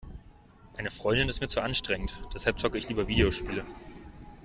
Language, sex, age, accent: German, male, 30-39, Deutschland Deutsch